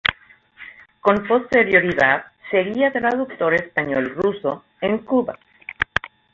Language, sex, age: Spanish, female, 50-59